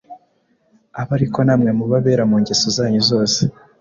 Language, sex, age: Kinyarwanda, male, 19-29